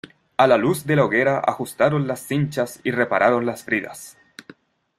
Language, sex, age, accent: Spanish, male, 19-29, Chileno: Chile, Cuyo